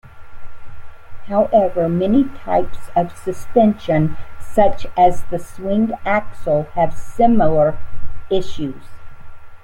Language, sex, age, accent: English, female, 70-79, United States English